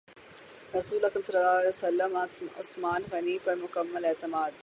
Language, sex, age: Urdu, female, 19-29